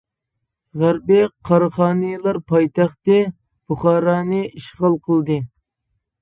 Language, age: Uyghur, 19-29